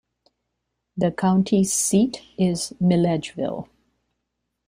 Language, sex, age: English, female, 50-59